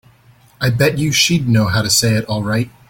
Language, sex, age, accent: English, male, 19-29, United States English